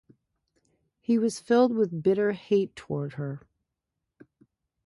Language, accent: English, United States English